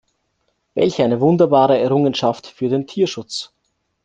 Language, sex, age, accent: German, male, 19-29, Österreichisches Deutsch